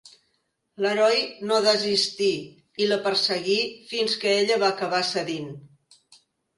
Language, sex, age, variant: Catalan, female, 60-69, Central